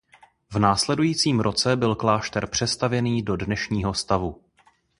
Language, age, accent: Czech, 19-29, pražský